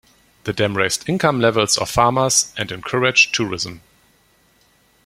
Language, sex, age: English, male, 19-29